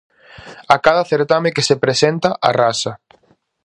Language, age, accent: Galician, 19-29, Normativo (estándar)